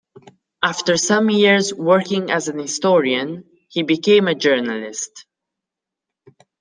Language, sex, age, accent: English, male, under 19, United States English